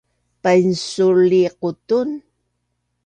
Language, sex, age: Bunun, female, 60-69